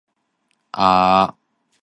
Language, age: Cantonese, 19-29